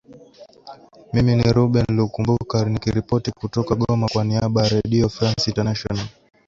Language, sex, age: Swahili, male, 19-29